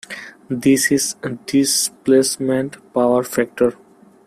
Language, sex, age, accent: English, male, 19-29, India and South Asia (India, Pakistan, Sri Lanka)